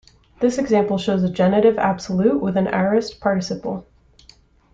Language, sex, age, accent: English, female, 19-29, United States English